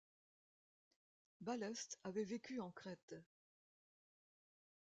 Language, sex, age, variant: French, female, 70-79, Français de métropole